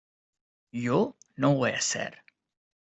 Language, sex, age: Spanish, male, 19-29